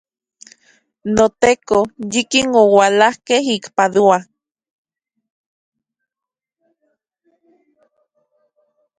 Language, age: Central Puebla Nahuatl, 30-39